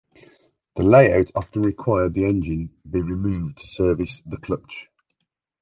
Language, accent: English, England English